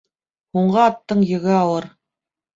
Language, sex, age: Bashkir, female, 30-39